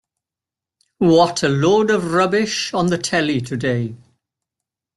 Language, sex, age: English, male, 80-89